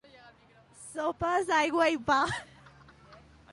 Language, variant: Catalan, Central